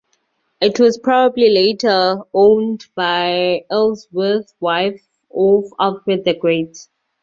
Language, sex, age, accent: English, female, 30-39, Southern African (South Africa, Zimbabwe, Namibia)